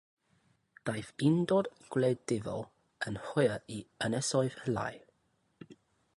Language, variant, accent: Welsh, South-Eastern Welsh, Y Deyrnas Unedig Cymraeg